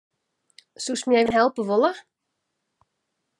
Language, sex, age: Western Frisian, female, 30-39